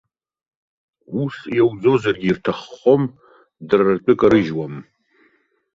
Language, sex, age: Abkhazian, male, 30-39